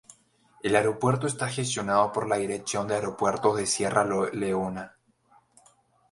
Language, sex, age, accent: Spanish, male, 19-29, México